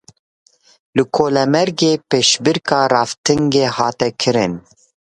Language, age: Kurdish, 19-29